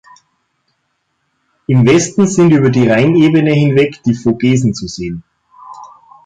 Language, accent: German, Österreichisches Deutsch